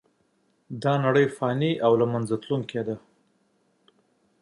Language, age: Pashto, 40-49